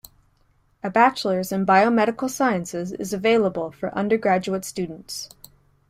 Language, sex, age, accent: English, female, 19-29, United States English